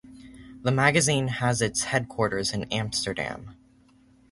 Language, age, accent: English, under 19, United States English